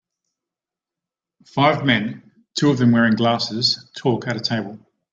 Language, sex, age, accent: English, male, 40-49, Australian English